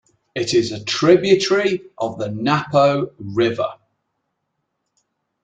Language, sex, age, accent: English, male, 50-59, England English